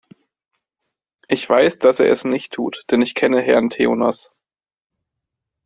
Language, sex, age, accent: German, male, 19-29, Deutschland Deutsch